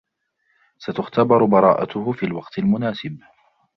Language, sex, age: Arabic, male, 30-39